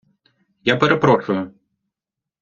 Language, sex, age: Ukrainian, male, 30-39